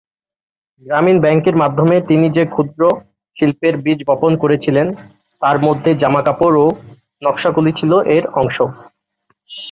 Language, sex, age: Bengali, male, 19-29